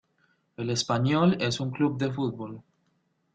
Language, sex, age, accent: Spanish, male, 30-39, Caribe: Cuba, Venezuela, Puerto Rico, República Dominicana, Panamá, Colombia caribeña, México caribeño, Costa del golfo de México